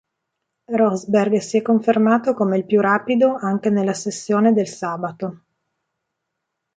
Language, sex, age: Italian, female, 40-49